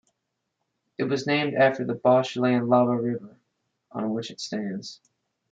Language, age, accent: English, 30-39, United States English